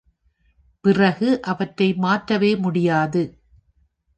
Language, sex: Tamil, female